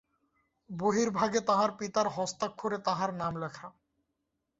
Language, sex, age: Bengali, male, 19-29